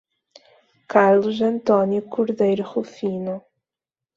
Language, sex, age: Portuguese, female, 19-29